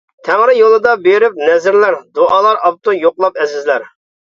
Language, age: Uyghur, 40-49